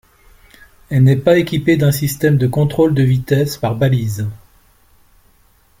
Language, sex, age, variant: French, male, 60-69, Français de métropole